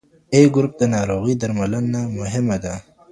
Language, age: Pashto, 19-29